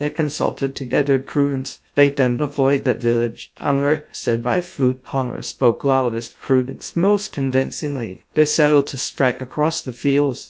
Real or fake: fake